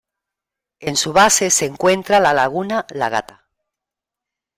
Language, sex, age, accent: Spanish, female, 50-59, España: Sur peninsular (Andalucia, Extremadura, Murcia)